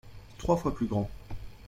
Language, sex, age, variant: French, male, 19-29, Français de métropole